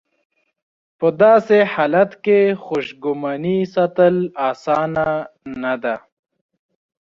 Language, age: Pashto, 19-29